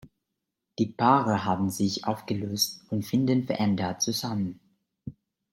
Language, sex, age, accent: German, male, 30-39, Deutschland Deutsch